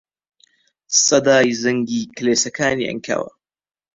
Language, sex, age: Central Kurdish, male, 19-29